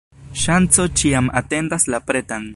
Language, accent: Esperanto, Internacia